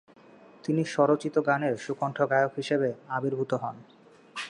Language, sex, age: Bengali, male, 19-29